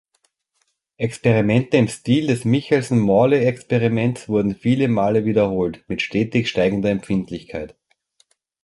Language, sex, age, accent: German, male, 30-39, Österreichisches Deutsch